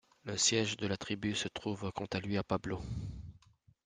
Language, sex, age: French, male, 30-39